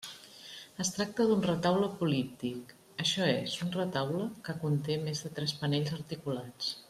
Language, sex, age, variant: Catalan, female, 50-59, Central